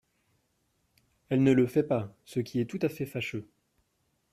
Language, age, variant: French, 30-39, Français de métropole